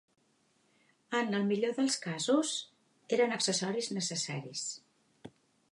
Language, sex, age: Catalan, female, 60-69